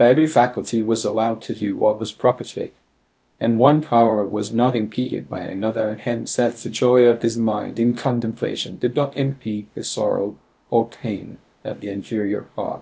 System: TTS, VITS